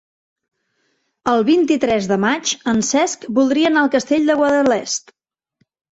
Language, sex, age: Catalan, female, 30-39